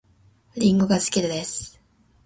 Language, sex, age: Japanese, female, 19-29